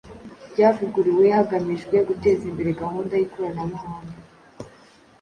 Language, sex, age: Kinyarwanda, female, under 19